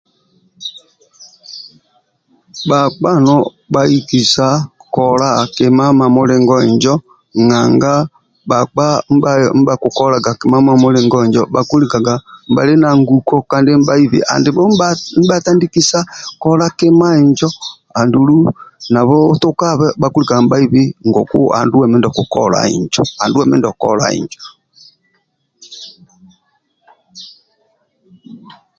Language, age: Amba (Uganda), 50-59